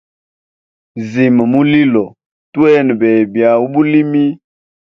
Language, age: Hemba, 30-39